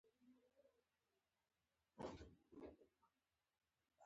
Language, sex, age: Pashto, female, 30-39